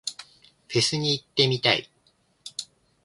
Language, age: Japanese, 19-29